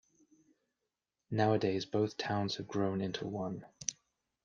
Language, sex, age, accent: English, male, 30-39, England English